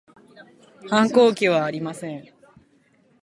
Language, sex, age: Japanese, female, 19-29